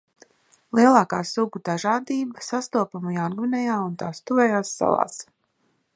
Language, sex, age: Latvian, female, 30-39